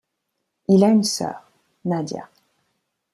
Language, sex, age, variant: French, female, 19-29, Français de métropole